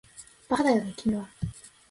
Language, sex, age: Japanese, female, 19-29